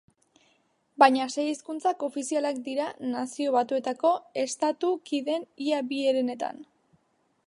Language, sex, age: Basque, female, 19-29